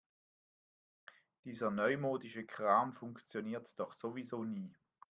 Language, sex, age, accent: German, male, 50-59, Schweizerdeutsch